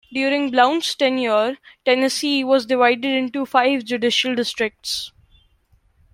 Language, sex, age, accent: English, male, under 19, India and South Asia (India, Pakistan, Sri Lanka)